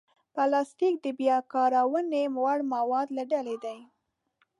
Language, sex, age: Pashto, female, 19-29